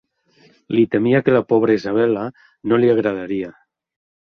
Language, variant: Catalan, Central